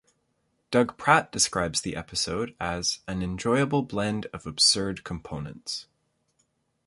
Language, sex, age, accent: English, male, 30-39, Canadian English